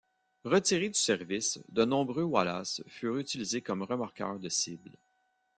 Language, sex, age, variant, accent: French, male, 40-49, Français d'Amérique du Nord, Français du Canada